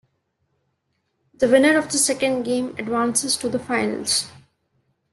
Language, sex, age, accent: English, female, 19-29, India and South Asia (India, Pakistan, Sri Lanka)